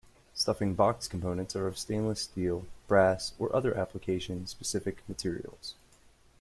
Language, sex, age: English, male, 30-39